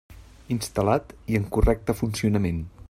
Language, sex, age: Catalan, male, 30-39